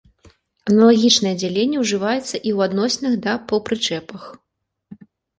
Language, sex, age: Belarusian, female, 19-29